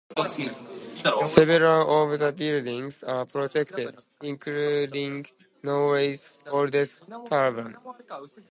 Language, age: English, 19-29